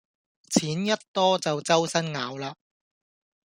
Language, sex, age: Cantonese, male, 19-29